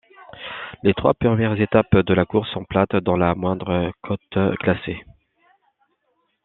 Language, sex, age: French, male, 30-39